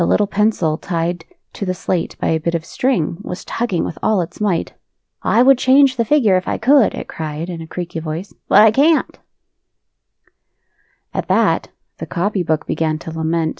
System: none